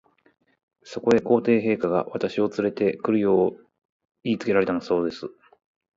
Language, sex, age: Japanese, male, 40-49